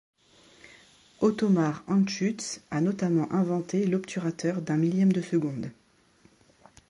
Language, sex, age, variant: French, female, 30-39, Français de métropole